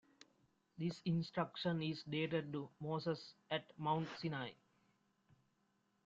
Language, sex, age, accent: English, male, 19-29, India and South Asia (India, Pakistan, Sri Lanka)